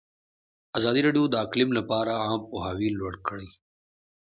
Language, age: Pashto, 19-29